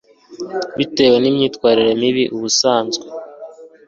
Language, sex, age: Kinyarwanda, male, 19-29